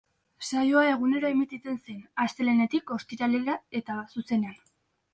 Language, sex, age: Basque, female, under 19